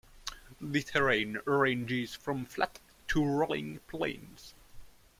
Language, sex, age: English, male, 19-29